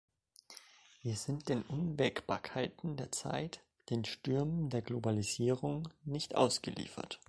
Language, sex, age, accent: German, male, 19-29, Deutschland Deutsch